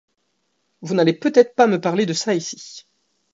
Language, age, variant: French, 19-29, Français de métropole